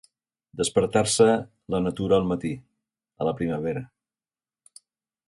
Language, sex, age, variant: Catalan, male, 60-69, Central